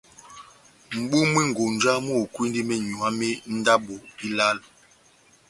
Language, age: Batanga, 40-49